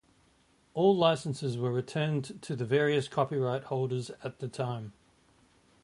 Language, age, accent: English, 40-49, Australian English